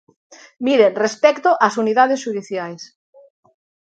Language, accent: Galician, Normativo (estándar)